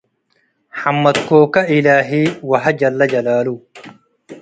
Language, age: Tigre, 19-29